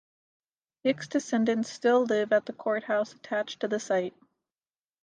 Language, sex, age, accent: English, female, 19-29, United States English